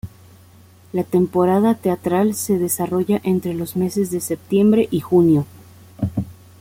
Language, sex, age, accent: Spanish, female, 30-39, México